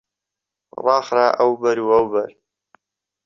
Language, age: Central Kurdish, 19-29